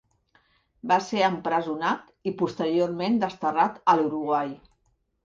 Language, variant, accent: Catalan, Central, Barceloní